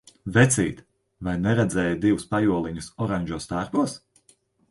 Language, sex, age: Latvian, male, 30-39